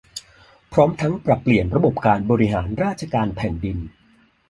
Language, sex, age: Thai, male, 40-49